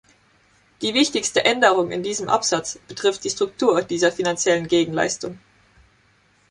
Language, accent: German, Deutschland Deutsch